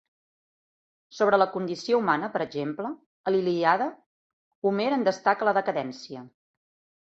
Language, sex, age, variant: Catalan, female, 40-49, Central